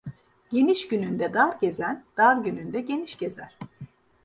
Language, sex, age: Turkish, female, 50-59